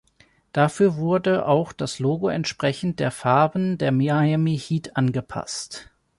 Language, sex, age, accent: German, male, 40-49, Deutschland Deutsch